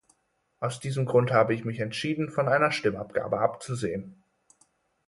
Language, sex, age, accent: German, male, 19-29, Deutschland Deutsch